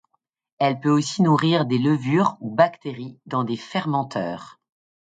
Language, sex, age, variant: French, female, 40-49, Français de métropole